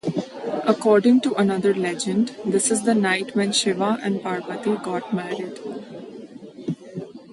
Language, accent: English, India and South Asia (India, Pakistan, Sri Lanka)